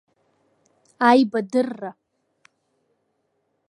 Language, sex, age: Abkhazian, female, under 19